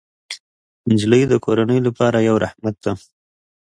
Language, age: Pashto, 30-39